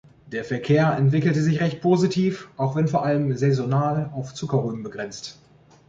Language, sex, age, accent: German, male, 40-49, Deutschland Deutsch